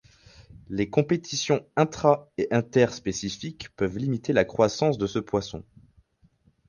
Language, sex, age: French, male, 19-29